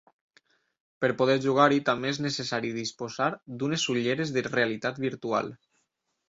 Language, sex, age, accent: Catalan, male, 19-29, valencià